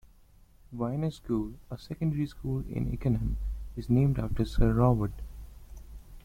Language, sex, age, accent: English, male, under 19, India and South Asia (India, Pakistan, Sri Lanka)